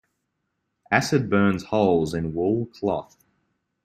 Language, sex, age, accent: English, male, 19-29, Australian English